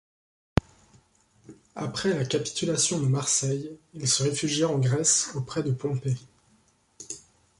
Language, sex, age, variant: French, male, 19-29, Français de métropole